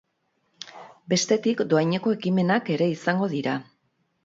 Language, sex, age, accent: Basque, female, 40-49, Erdialdekoa edo Nafarra (Gipuzkoa, Nafarroa)